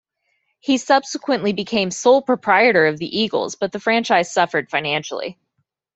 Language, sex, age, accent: English, female, 19-29, United States English